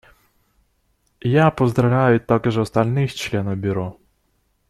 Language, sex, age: Russian, male, 19-29